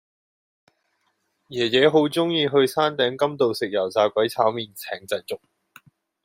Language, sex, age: Cantonese, male, 19-29